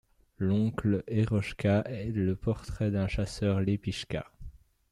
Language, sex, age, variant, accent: French, male, under 19, Français d'Europe, Français de Belgique